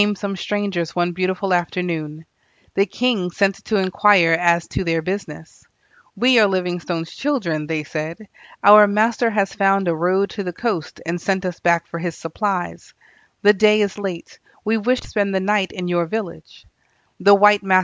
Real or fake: real